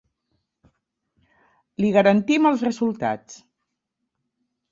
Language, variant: Catalan, Central